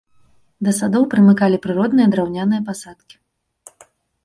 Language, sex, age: Belarusian, female, 30-39